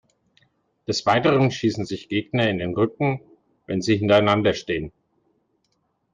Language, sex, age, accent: German, male, 40-49, Deutschland Deutsch